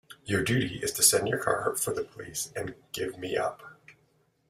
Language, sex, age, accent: English, male, 30-39, Canadian English